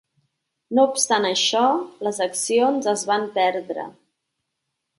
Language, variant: Catalan, Central